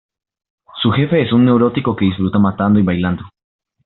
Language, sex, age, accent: Spanish, male, 19-29, Andino-Pacífico: Colombia, Perú, Ecuador, oeste de Bolivia y Venezuela andina